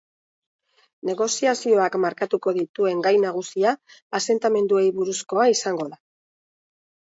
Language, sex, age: Basque, female, 50-59